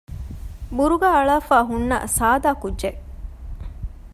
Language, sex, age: Divehi, female, 30-39